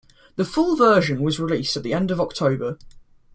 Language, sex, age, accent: English, male, under 19, England English